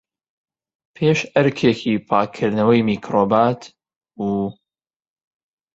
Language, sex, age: Central Kurdish, male, 19-29